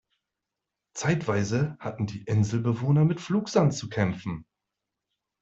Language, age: German, 40-49